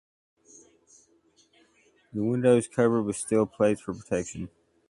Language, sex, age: English, male, 30-39